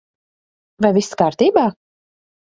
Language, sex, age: Latvian, female, 19-29